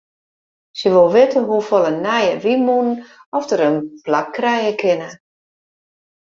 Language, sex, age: Western Frisian, female, 50-59